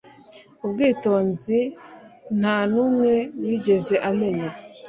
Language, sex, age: Kinyarwanda, male, 30-39